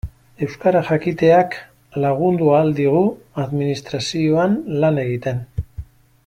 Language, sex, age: Basque, male, 60-69